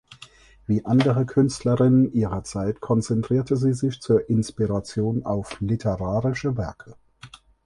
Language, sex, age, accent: German, male, 30-39, Deutschland Deutsch